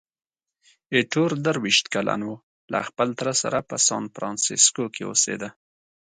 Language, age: Pashto, 30-39